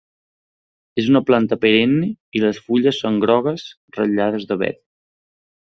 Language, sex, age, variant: Catalan, male, 19-29, Central